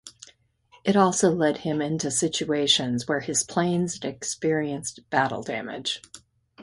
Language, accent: English, United States English